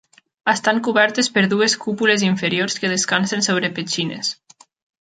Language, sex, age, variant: Catalan, female, 19-29, Nord-Occidental